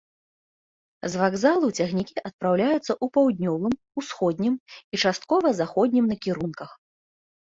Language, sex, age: Belarusian, female, 19-29